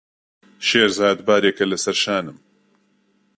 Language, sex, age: Central Kurdish, male, 30-39